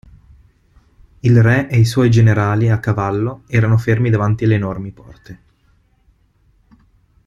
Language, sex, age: Italian, male, 19-29